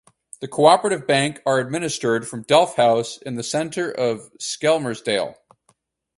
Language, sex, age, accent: English, male, 30-39, United States English